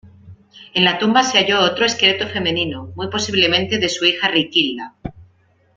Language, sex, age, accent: Spanish, female, 30-39, España: Centro-Sur peninsular (Madrid, Toledo, Castilla-La Mancha)